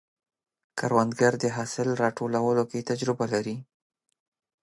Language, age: Pashto, 19-29